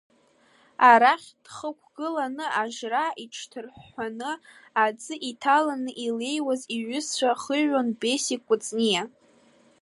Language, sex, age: Abkhazian, female, under 19